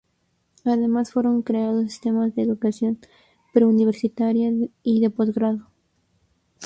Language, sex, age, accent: Spanish, female, under 19, México